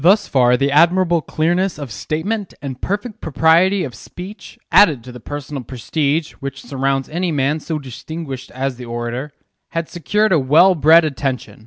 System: none